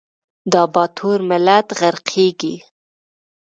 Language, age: Pashto, 19-29